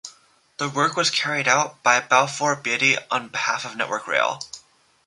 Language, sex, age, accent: English, male, under 19, United States English